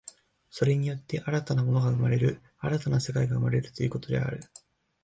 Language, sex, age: Japanese, male, 19-29